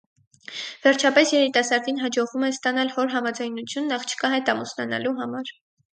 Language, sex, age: Armenian, female, under 19